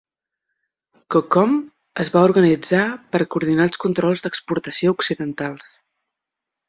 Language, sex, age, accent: Catalan, female, 30-39, Barceloní